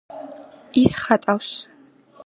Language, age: Georgian, under 19